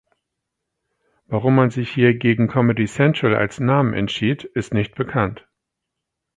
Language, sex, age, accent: German, male, 40-49, Deutschland Deutsch